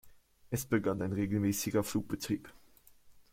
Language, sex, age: German, male, under 19